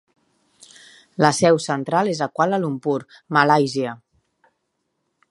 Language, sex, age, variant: Catalan, female, 30-39, Central